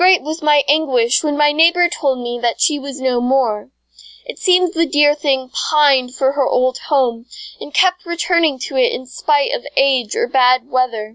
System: none